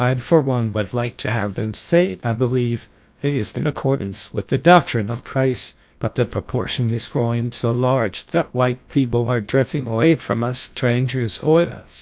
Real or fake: fake